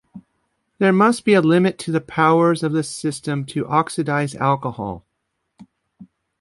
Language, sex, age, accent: English, male, 50-59, United States English